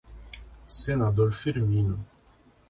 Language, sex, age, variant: Portuguese, male, 40-49, Portuguese (Brasil)